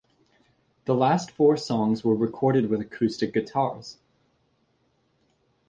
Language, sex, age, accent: English, male, 19-29, United States English